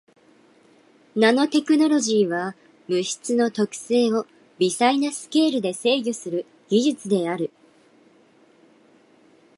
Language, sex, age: Japanese, female, 19-29